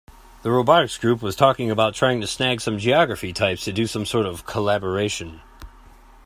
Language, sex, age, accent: English, male, 40-49, United States English